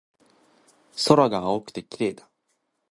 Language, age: Japanese, under 19